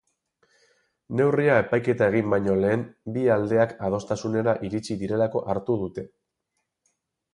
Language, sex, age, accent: Basque, male, 40-49, Mendebalekoa (Araba, Bizkaia, Gipuzkoako mendebaleko herri batzuk)